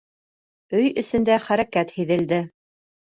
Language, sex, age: Bashkir, female, 30-39